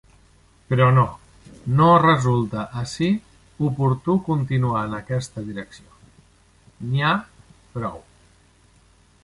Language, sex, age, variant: Catalan, male, 50-59, Central